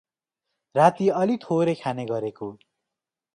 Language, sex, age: Nepali, male, 19-29